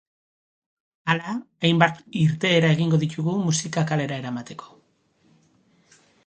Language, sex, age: Basque, male, 50-59